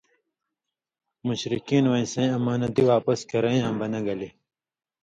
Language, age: Indus Kohistani, 30-39